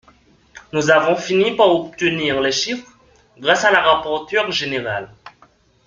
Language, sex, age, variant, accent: French, male, 19-29, Français d'Amérique du Nord, Français du Canada